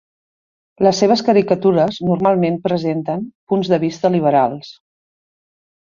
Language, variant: Catalan, Central